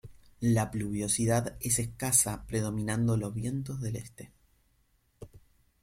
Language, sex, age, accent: Spanish, male, 30-39, Rioplatense: Argentina, Uruguay, este de Bolivia, Paraguay